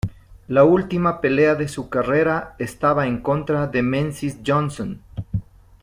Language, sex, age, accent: Spanish, male, 40-49, Andino-Pacífico: Colombia, Perú, Ecuador, oeste de Bolivia y Venezuela andina